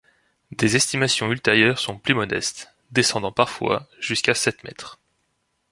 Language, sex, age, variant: French, male, 19-29, Français de métropole